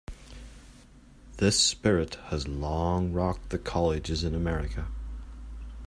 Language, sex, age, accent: English, male, 30-39, Irish English